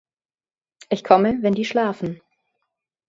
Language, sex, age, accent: German, female, 30-39, Hochdeutsch